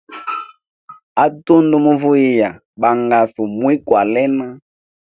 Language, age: Hemba, 19-29